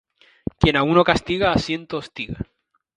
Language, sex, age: Spanish, male, 19-29